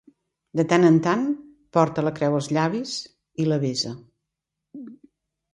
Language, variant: Catalan, Central